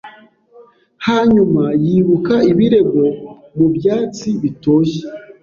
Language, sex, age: Kinyarwanda, male, 30-39